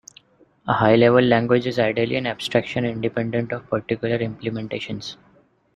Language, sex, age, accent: English, male, 19-29, India and South Asia (India, Pakistan, Sri Lanka)